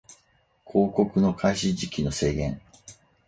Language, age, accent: Japanese, 50-59, 標準語